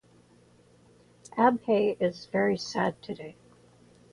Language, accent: English, United States English